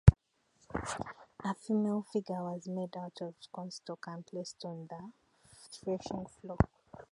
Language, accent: English, United States English